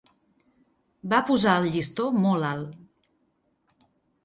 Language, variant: Catalan, Central